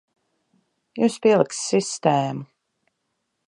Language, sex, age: Latvian, female, 40-49